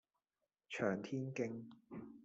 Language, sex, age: Cantonese, male, 40-49